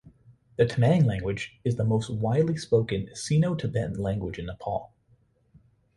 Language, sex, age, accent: English, male, 19-29, United States English